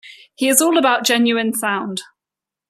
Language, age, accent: English, 19-29, England English